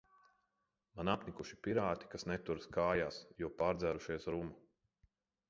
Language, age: Latvian, 30-39